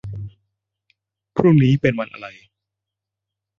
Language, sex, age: Thai, male, 30-39